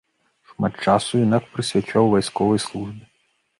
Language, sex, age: Belarusian, male, 30-39